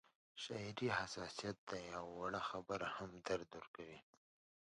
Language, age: Pashto, 19-29